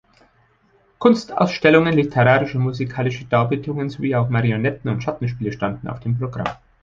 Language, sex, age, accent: German, male, 50-59, Deutschland Deutsch